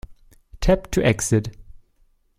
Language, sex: English, male